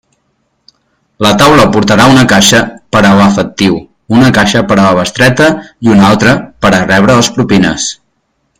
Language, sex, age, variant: Catalan, male, 40-49, Nord-Occidental